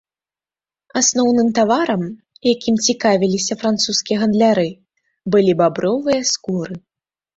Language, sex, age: Belarusian, female, under 19